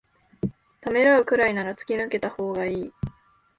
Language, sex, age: Japanese, female, 19-29